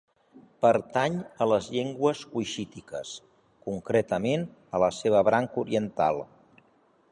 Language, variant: Catalan, Central